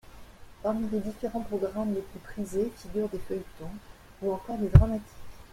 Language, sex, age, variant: French, female, 60-69, Français de métropole